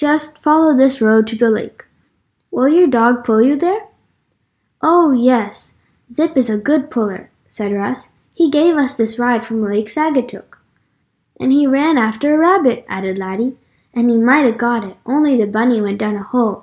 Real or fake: real